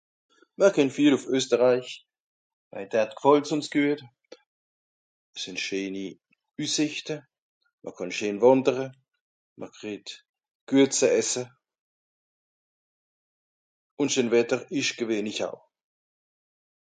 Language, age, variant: Swiss German, 40-49, Nordniederàlemmànisch (Rishoffe, Zàwere, Bùsswìller, Hawenau, Brüemt, Stroossbùri, Molse, Dàmbàch, Schlettstàtt, Pfàlzbùri usw.)